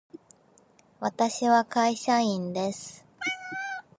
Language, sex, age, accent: Japanese, female, 19-29, 標準語